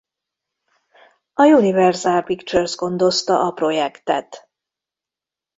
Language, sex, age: Hungarian, female, 50-59